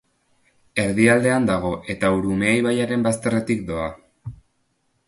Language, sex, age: Basque, male, 19-29